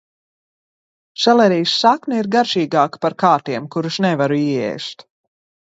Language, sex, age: Latvian, female, 30-39